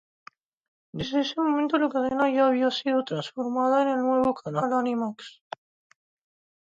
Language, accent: Spanish, España: Centro-Sur peninsular (Madrid, Toledo, Castilla-La Mancha)